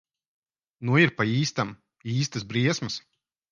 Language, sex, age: Latvian, male, 40-49